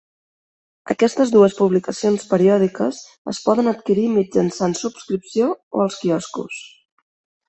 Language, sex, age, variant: Catalan, female, 30-39, Central